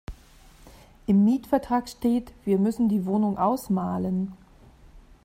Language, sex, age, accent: German, female, 40-49, Deutschland Deutsch